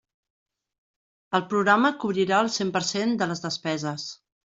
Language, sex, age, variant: Catalan, female, 50-59, Central